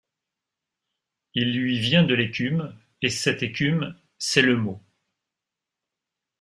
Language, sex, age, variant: French, male, 50-59, Français de métropole